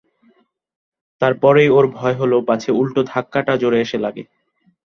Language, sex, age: Bengali, male, under 19